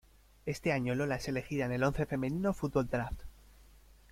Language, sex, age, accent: Spanish, male, 30-39, España: Norte peninsular (Asturias, Castilla y León, Cantabria, País Vasco, Navarra, Aragón, La Rioja, Guadalajara, Cuenca)